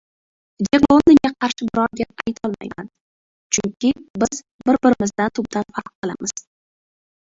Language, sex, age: Uzbek, female, 19-29